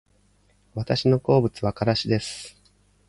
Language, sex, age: Japanese, male, 40-49